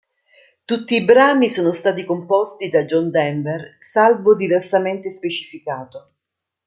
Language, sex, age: Italian, female, 50-59